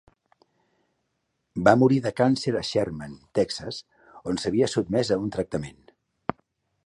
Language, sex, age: Catalan, male, 50-59